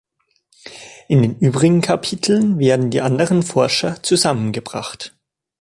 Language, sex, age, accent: German, male, 19-29, Deutschland Deutsch